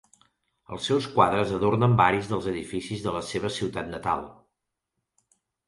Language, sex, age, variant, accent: Catalan, male, 40-49, Central, tarragoní